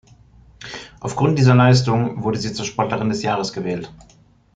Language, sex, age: German, male, 30-39